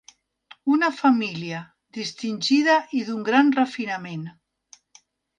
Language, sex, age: Catalan, female, 50-59